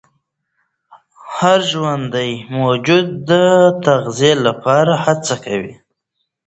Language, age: Pashto, 19-29